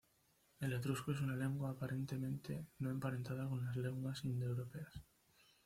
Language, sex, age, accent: Spanish, male, 19-29, España: Norte peninsular (Asturias, Castilla y León, Cantabria, País Vasco, Navarra, Aragón, La Rioja, Guadalajara, Cuenca)